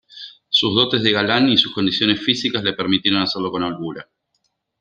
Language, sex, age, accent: Spanish, male, 30-39, Rioplatense: Argentina, Uruguay, este de Bolivia, Paraguay